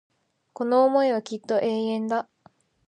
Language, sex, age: Japanese, female, 19-29